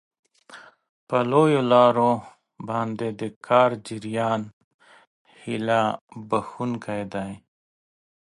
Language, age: Pashto, 40-49